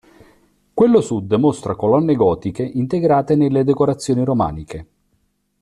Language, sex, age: Italian, male, 50-59